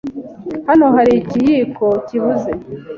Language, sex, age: Kinyarwanda, female, 40-49